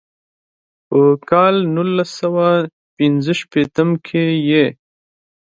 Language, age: Pashto, 19-29